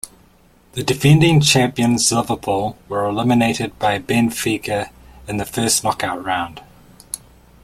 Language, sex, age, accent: English, male, 30-39, New Zealand English